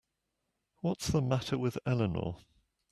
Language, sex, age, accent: English, male, 50-59, England English